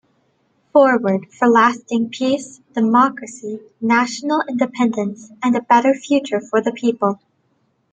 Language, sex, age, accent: English, female, 19-29, United States English